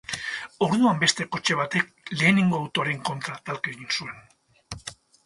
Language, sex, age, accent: Basque, male, 60-69, Mendebalekoa (Araba, Bizkaia, Gipuzkoako mendebaleko herri batzuk)